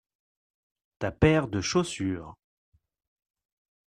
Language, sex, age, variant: French, male, 30-39, Français de métropole